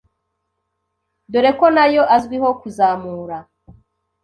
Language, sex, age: Kinyarwanda, female, 30-39